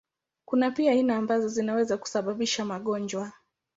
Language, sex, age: Swahili, female, 19-29